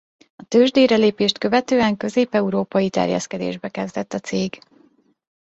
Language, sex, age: Hungarian, female, 19-29